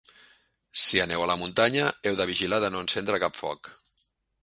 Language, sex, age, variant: Catalan, male, 50-59, Central